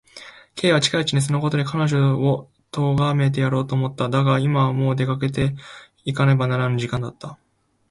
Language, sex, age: Japanese, male, 19-29